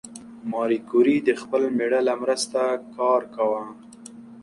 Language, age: Pashto, 19-29